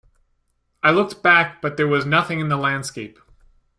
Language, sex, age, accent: English, male, 19-29, Canadian English